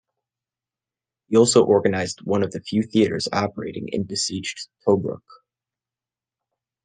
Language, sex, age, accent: English, male, 19-29, United States English